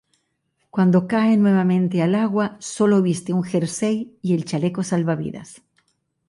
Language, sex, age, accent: Spanish, female, 60-69, Caribe: Cuba, Venezuela, Puerto Rico, República Dominicana, Panamá, Colombia caribeña, México caribeño, Costa del golfo de México